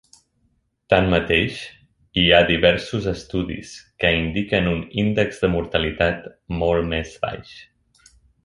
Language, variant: Catalan, Central